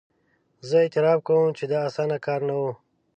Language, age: Pashto, 30-39